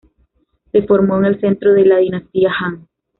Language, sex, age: Spanish, female, 19-29